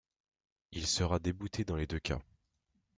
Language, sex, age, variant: French, male, 19-29, Français de métropole